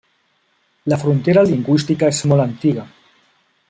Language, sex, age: Catalan, male, 40-49